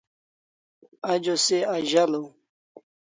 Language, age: Kalasha, 19-29